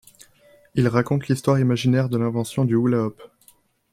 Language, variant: French, Français de métropole